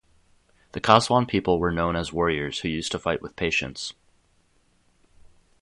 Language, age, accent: English, 30-39, United States English